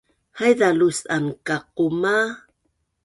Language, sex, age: Bunun, female, 60-69